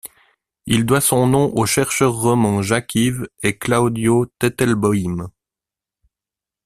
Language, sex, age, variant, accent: French, male, 40-49, Français d'Europe, Français de Suisse